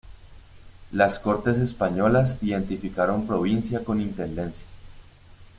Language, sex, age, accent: Spanish, male, 19-29, Andino-Pacífico: Colombia, Perú, Ecuador, oeste de Bolivia y Venezuela andina